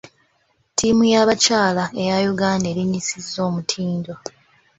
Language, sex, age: Ganda, female, 19-29